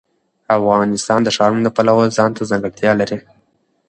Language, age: Pashto, under 19